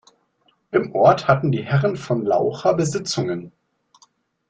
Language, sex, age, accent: German, male, 19-29, Deutschland Deutsch